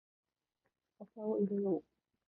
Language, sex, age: Japanese, female, 19-29